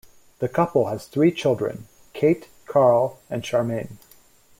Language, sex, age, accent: English, male, 30-39, United States English